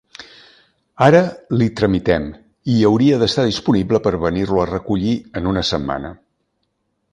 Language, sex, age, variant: Catalan, male, 60-69, Central